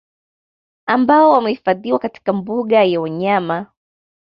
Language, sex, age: Swahili, female, 19-29